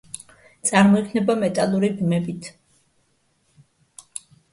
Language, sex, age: Georgian, female, 50-59